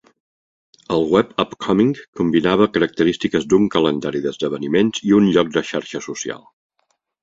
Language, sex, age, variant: Catalan, male, 50-59, Central